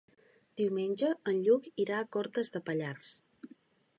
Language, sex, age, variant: Catalan, female, 19-29, Central